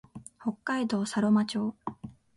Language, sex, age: Japanese, female, 19-29